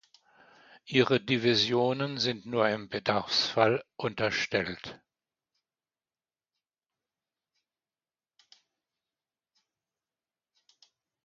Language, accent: German, Deutschland Deutsch